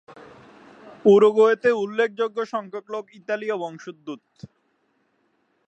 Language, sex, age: Bengali, male, 19-29